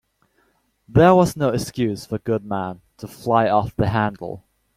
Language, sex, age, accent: English, male, 19-29, United States English